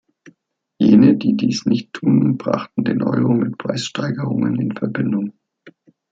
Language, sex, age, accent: German, male, 40-49, Deutschland Deutsch